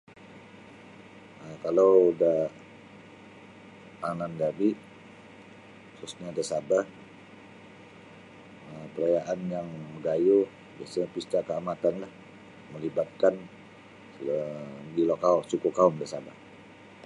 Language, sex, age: Sabah Bisaya, male, 40-49